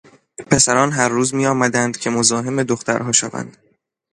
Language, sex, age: Persian, male, 19-29